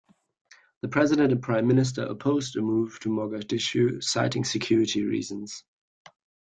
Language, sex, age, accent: English, male, 19-29, England English